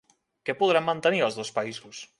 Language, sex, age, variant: Catalan, male, 19-29, Central